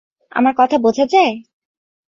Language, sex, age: Bengali, female, 19-29